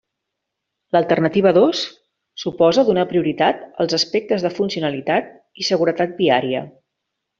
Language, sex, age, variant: Catalan, female, 40-49, Central